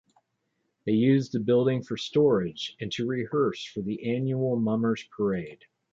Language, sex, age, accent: English, male, 40-49, United States English